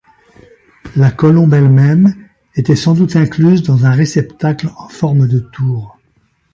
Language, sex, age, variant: French, male, 70-79, Français de métropole